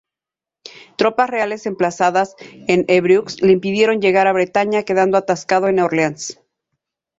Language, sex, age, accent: Spanish, female, 40-49, México